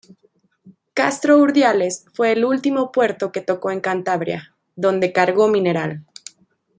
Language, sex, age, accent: Spanish, female, 19-29, México